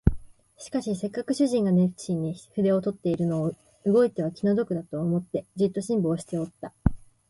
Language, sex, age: Japanese, female, 19-29